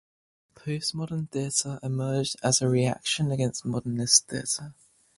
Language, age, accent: English, 19-29, England English